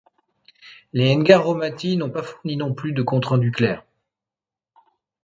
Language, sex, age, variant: French, male, 50-59, Français de métropole